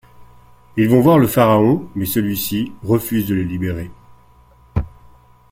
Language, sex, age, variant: French, male, 40-49, Français de métropole